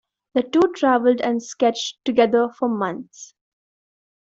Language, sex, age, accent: English, female, 19-29, India and South Asia (India, Pakistan, Sri Lanka)